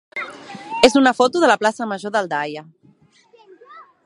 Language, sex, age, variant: Catalan, female, 40-49, Central